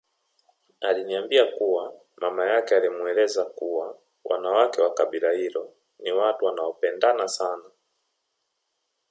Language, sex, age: Swahili, male, 30-39